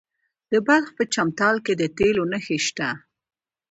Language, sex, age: Pashto, female, 19-29